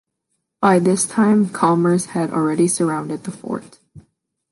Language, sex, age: English, female, under 19